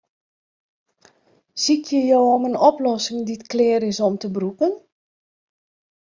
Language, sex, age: Western Frisian, female, 40-49